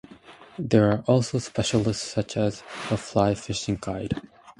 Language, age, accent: English, 19-29, United States English